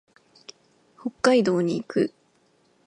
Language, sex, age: Japanese, female, 19-29